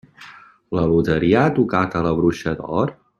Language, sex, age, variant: Catalan, male, 30-39, Central